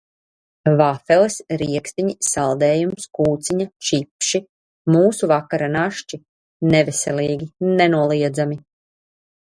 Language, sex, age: Latvian, female, 30-39